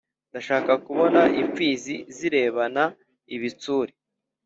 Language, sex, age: Kinyarwanda, male, 19-29